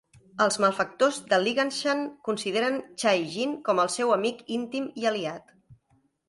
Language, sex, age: Catalan, female, 40-49